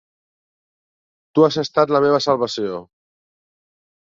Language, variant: Catalan, Central